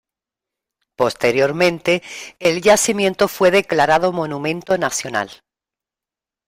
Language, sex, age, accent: Spanish, female, 50-59, España: Sur peninsular (Andalucia, Extremadura, Murcia)